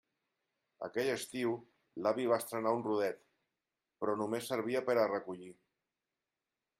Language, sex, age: Catalan, male, 50-59